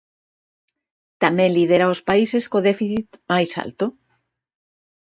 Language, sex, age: Galician, female, 50-59